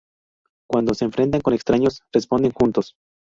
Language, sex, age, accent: Spanish, male, 19-29, México